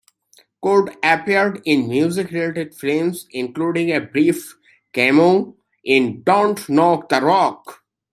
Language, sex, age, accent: English, male, 19-29, United States English